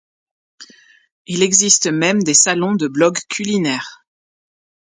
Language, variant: French, Français de métropole